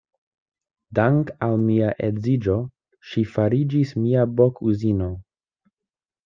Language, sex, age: Esperanto, male, 19-29